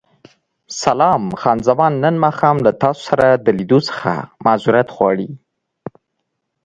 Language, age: Pashto, 19-29